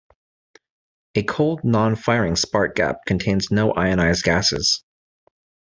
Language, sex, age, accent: English, male, 30-39, United States English